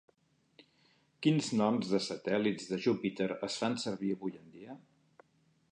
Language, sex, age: Catalan, male, 50-59